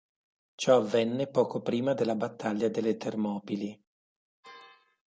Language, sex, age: Italian, male, 60-69